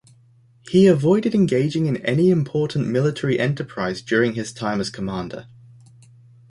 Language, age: English, 19-29